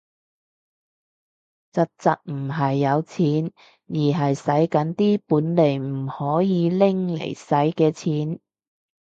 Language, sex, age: Cantonese, female, 30-39